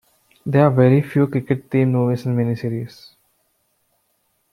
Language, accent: English, India and South Asia (India, Pakistan, Sri Lanka)